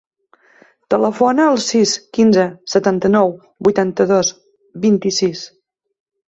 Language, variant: Catalan, Septentrional